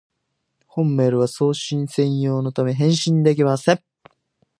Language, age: Japanese, 19-29